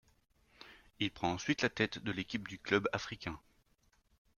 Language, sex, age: French, male, 30-39